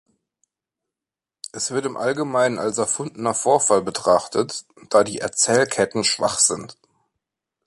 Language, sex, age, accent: German, male, 30-39, Deutschland Deutsch